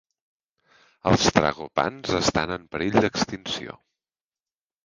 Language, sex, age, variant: Catalan, male, 30-39, Central